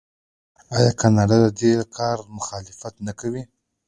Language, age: Pashto, under 19